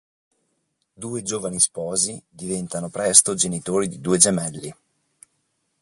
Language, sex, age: Italian, male, 40-49